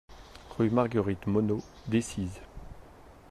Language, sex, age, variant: French, male, 50-59, Français de métropole